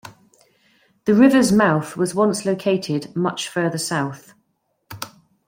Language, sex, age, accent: English, female, 50-59, England English